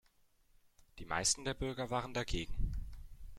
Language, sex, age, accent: German, male, under 19, Deutschland Deutsch